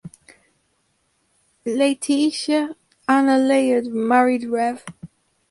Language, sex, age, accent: English, female, under 19, England English